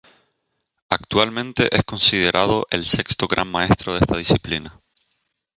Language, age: Spanish, 19-29